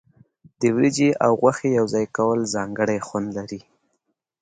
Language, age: Pashto, 19-29